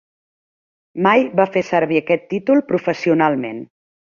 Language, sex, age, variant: Catalan, female, 40-49, Central